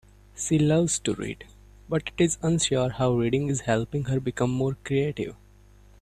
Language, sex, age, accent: English, male, 19-29, India and South Asia (India, Pakistan, Sri Lanka)